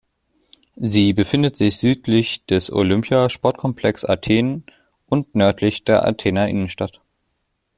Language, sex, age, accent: German, male, under 19, Deutschland Deutsch